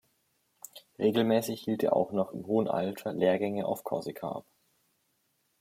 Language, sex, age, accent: German, male, 19-29, Deutschland Deutsch